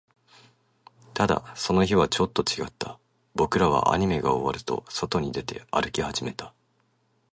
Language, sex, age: Japanese, male, 19-29